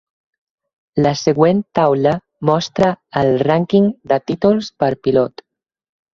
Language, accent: Catalan, valencià